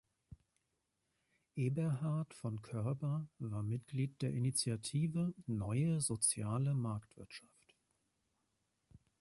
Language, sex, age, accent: German, male, 40-49, Deutschland Deutsch